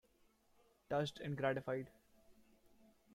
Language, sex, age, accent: English, male, 19-29, India and South Asia (India, Pakistan, Sri Lanka)